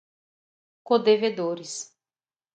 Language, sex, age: Portuguese, female, 30-39